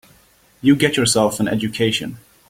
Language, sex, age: English, male, 30-39